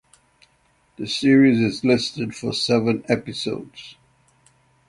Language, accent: English, United States English